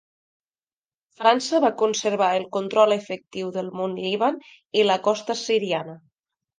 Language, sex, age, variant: Catalan, female, 19-29, Nord-Occidental